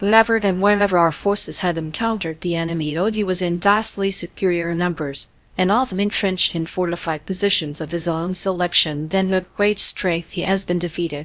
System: TTS, VITS